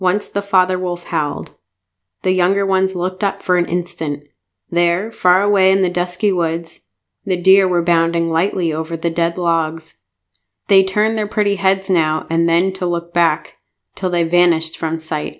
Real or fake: real